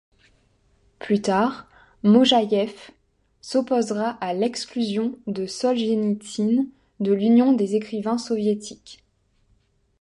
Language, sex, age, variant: French, female, 19-29, Français de métropole